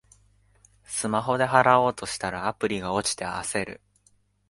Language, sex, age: Japanese, male, 19-29